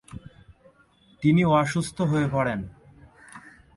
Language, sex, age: Bengali, male, 19-29